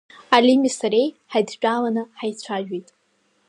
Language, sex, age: Abkhazian, female, under 19